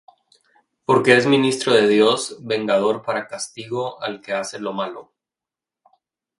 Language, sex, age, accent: Spanish, male, 30-39, México